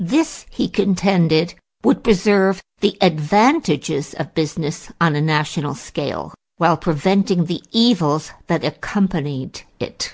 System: none